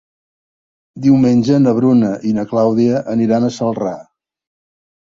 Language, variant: Catalan, Central